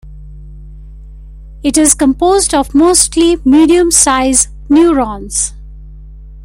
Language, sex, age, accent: English, female, 50-59, India and South Asia (India, Pakistan, Sri Lanka)